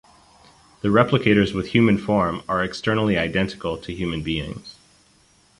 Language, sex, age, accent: English, male, 30-39, United States English